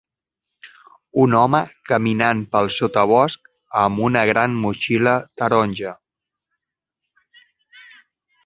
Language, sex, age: Catalan, male, 40-49